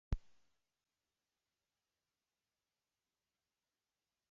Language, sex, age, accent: Spanish, male, under 19, Chileno: Chile, Cuyo